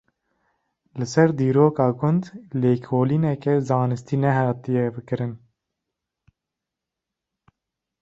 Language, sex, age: Kurdish, male, 19-29